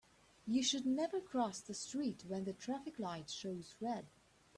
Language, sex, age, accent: English, female, 19-29, England English